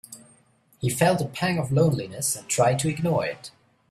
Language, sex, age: English, male, 30-39